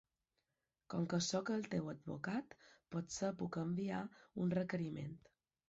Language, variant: Catalan, Balear